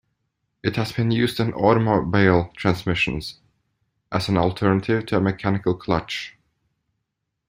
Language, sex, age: English, male, 40-49